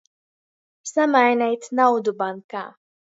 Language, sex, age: Latgalian, female, 19-29